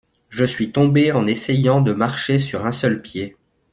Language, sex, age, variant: French, male, 30-39, Français de métropole